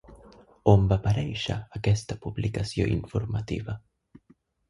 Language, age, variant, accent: Catalan, under 19, Central, central